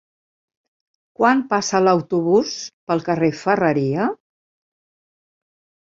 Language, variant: Catalan, Central